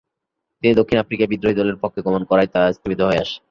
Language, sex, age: Bengali, male, 19-29